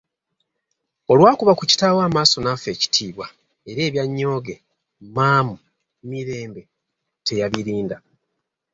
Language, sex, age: Ganda, male, 30-39